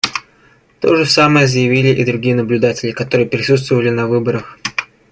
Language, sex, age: Russian, male, 19-29